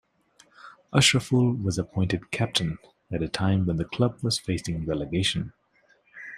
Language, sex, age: English, male, 19-29